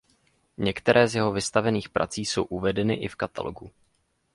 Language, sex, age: Czech, male, 19-29